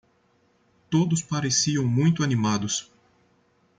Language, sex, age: Portuguese, male, 19-29